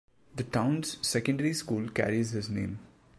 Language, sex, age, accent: English, male, 19-29, India and South Asia (India, Pakistan, Sri Lanka)